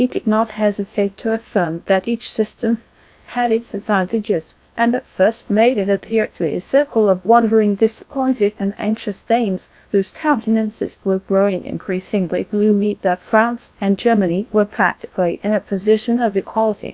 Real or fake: fake